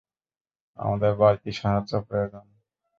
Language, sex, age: Bengali, male, 19-29